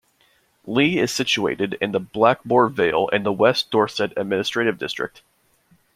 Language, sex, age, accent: English, male, 19-29, United States English